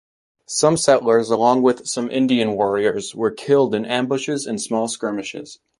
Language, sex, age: English, male, 19-29